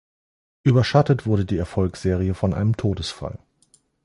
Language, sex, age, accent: German, male, 30-39, Deutschland Deutsch